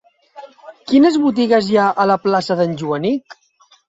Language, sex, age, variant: Catalan, male, 40-49, Central